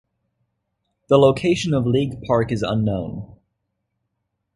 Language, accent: English, United States English